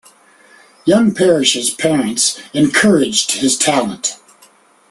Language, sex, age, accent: English, male, 50-59, United States English